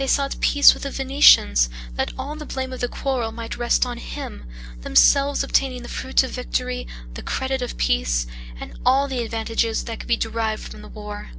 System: none